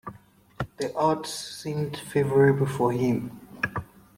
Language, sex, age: English, male, 19-29